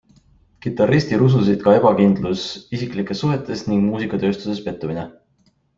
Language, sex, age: Estonian, male, 19-29